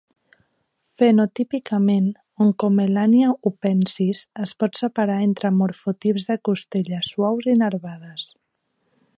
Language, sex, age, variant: Catalan, female, 19-29, Central